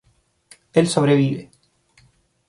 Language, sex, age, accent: Spanish, male, 30-39, Chileno: Chile, Cuyo